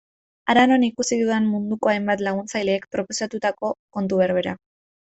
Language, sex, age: Basque, female, 19-29